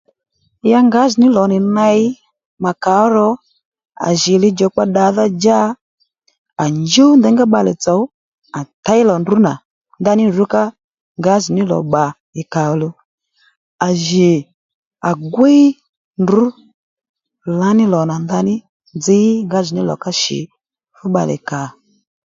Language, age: Lendu, 19-29